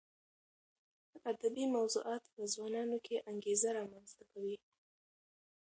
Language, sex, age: Pashto, female, under 19